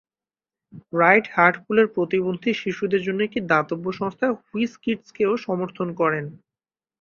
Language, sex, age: Bengali, male, 19-29